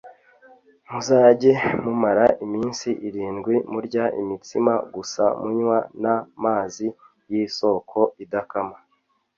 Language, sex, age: Kinyarwanda, male, 30-39